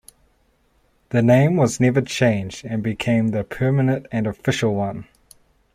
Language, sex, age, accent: English, male, 30-39, New Zealand English